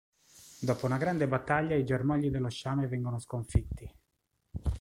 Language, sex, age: Italian, male, 30-39